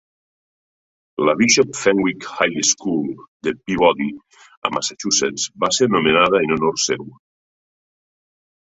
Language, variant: Catalan, Nord-Occidental